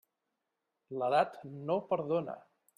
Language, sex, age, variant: Catalan, male, 50-59, Central